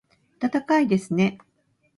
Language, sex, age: Japanese, female, 50-59